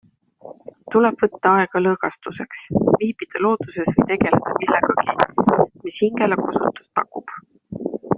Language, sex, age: Estonian, female, 50-59